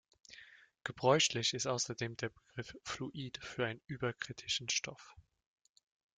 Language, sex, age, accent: German, male, 19-29, Deutschland Deutsch